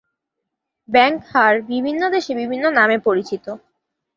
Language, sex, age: Bengali, female, 30-39